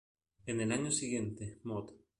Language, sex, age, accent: Spanish, male, 40-49, España: Sur peninsular (Andalucia, Extremadura, Murcia)